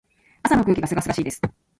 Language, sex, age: Japanese, female, 40-49